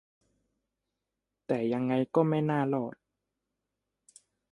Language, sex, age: Thai, male, 19-29